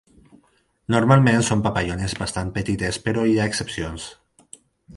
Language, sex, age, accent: Catalan, male, 19-29, valencià